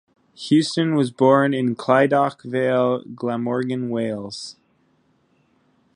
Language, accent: English, Canadian English